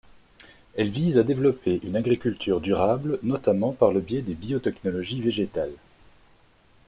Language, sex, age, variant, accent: French, male, 30-39, Français d'Europe, Français de Belgique